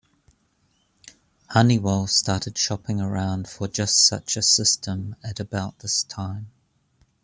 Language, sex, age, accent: English, male, 50-59, New Zealand English